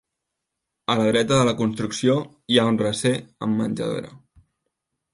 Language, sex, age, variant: Catalan, male, 19-29, Central